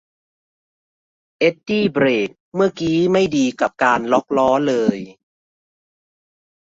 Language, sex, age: Thai, male, 30-39